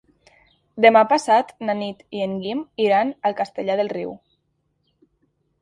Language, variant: Catalan, Nord-Occidental